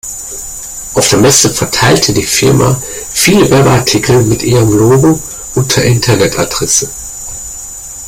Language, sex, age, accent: German, male, 40-49, Deutschland Deutsch